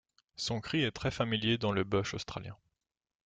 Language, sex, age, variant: French, male, 19-29, Français de métropole